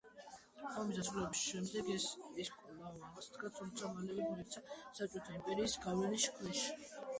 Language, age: Georgian, 90+